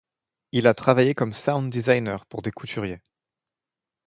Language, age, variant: French, 19-29, Français de métropole